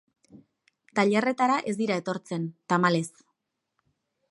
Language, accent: Basque, Mendebalekoa (Araba, Bizkaia, Gipuzkoako mendebaleko herri batzuk)